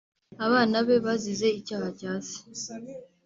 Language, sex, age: Kinyarwanda, female, under 19